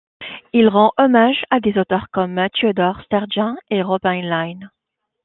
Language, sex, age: French, female, 30-39